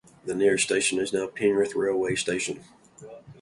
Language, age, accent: English, 19-29, United States English